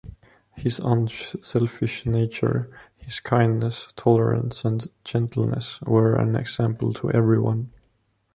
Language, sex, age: English, male, 19-29